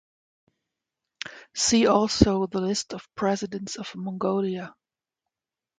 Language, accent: English, United States English